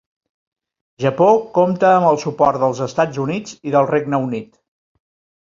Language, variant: Catalan, Central